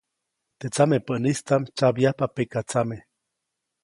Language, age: Copainalá Zoque, 40-49